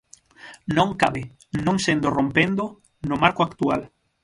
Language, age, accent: Galician, 19-29, Normativo (estándar)